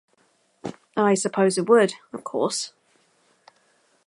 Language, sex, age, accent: English, female, 19-29, England English